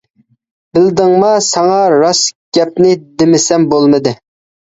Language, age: Uyghur, 19-29